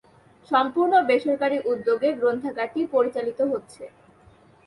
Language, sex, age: Bengali, female, under 19